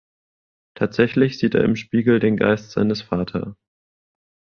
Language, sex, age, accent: German, male, 19-29, Deutschland Deutsch